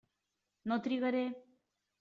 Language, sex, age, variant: Catalan, female, 30-39, Central